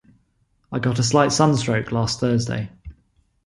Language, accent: English, England English